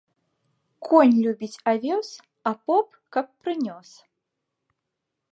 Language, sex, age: Belarusian, female, 19-29